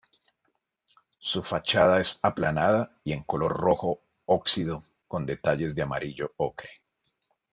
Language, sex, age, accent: Spanish, male, 40-49, Andino-Pacífico: Colombia, Perú, Ecuador, oeste de Bolivia y Venezuela andina